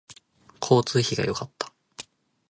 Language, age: Japanese, 19-29